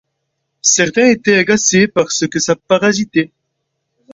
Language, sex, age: French, male, 19-29